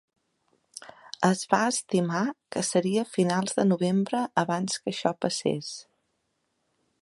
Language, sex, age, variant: Catalan, female, 40-49, Central